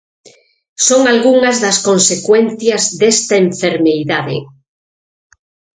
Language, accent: Galician, Central (gheada); Oriental (común en zona oriental)